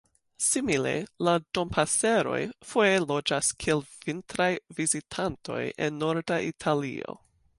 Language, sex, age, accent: Esperanto, female, 30-39, Internacia